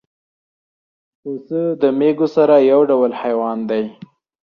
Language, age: Pashto, 19-29